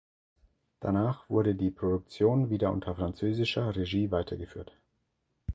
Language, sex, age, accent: German, male, 40-49, Deutschland Deutsch